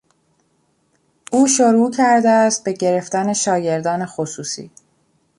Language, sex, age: Persian, female, 19-29